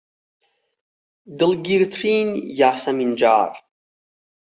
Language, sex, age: Central Kurdish, male, 30-39